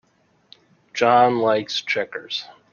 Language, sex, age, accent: English, male, 30-39, United States English